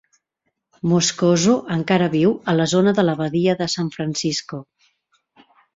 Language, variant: Catalan, Central